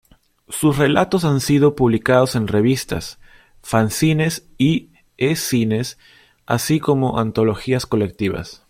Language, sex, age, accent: Spanish, male, 30-39, Andino-Pacífico: Colombia, Perú, Ecuador, oeste de Bolivia y Venezuela andina